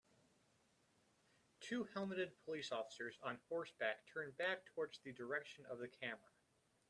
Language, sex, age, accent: English, male, 19-29, United States English